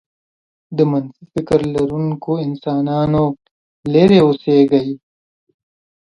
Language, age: Pashto, 30-39